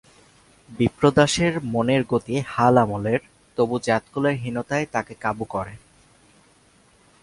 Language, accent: Bengali, শুদ্ধ